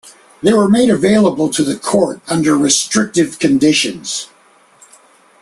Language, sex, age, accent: English, male, 50-59, United States English